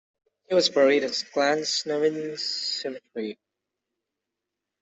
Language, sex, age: English, male, under 19